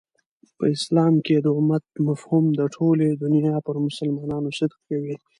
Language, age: Pashto, 19-29